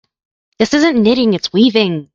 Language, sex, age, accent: English, female, 19-29, United States English